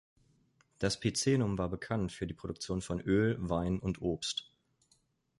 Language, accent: German, Deutschland Deutsch